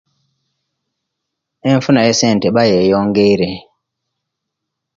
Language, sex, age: Kenyi, male, 50-59